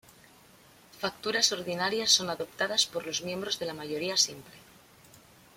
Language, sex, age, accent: Spanish, female, 19-29, España: Norte peninsular (Asturias, Castilla y León, Cantabria, País Vasco, Navarra, Aragón, La Rioja, Guadalajara, Cuenca)